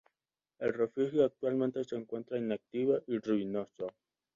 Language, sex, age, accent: Spanish, male, under 19, Andino-Pacífico: Colombia, Perú, Ecuador, oeste de Bolivia y Venezuela andina